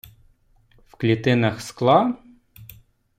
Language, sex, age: Ukrainian, male, 19-29